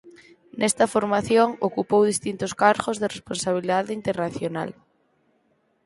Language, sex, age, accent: Galician, female, 19-29, Central (gheada)